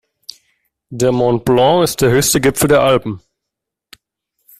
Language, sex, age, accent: German, male, 19-29, Deutschland Deutsch